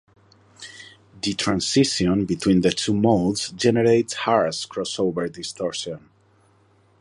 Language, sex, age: English, male, 40-49